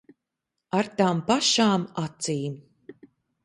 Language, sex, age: Latvian, female, 19-29